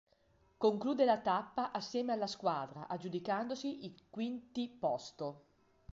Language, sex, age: Italian, female, 50-59